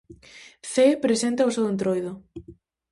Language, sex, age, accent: Galician, female, 19-29, Atlántico (seseo e gheada)